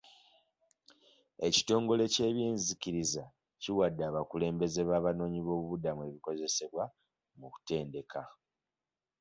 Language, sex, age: Ganda, male, 19-29